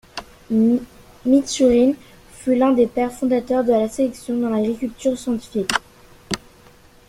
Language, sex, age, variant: French, female, under 19, Français de métropole